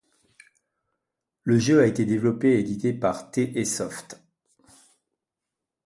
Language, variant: French, Français de métropole